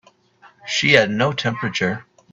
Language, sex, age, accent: English, male, under 19, United States English